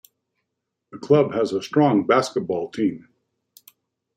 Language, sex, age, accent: English, male, 60-69, Canadian English